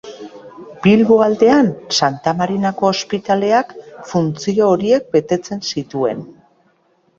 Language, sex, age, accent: Basque, female, 40-49, Mendebalekoa (Araba, Bizkaia, Gipuzkoako mendebaleko herri batzuk)